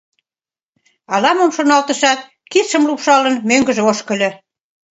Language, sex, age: Mari, female, 19-29